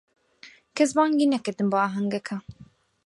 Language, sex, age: Central Kurdish, female, 19-29